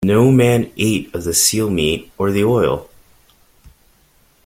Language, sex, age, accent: English, male, under 19, United States English